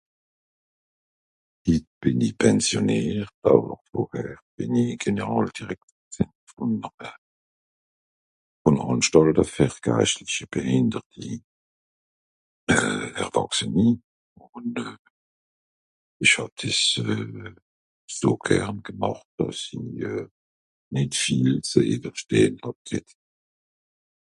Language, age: Swiss German, 70-79